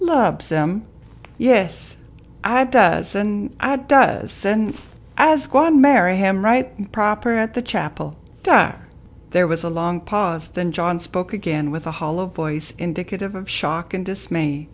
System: none